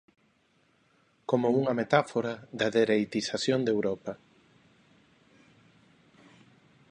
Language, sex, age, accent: Galician, male, 30-39, Neofalante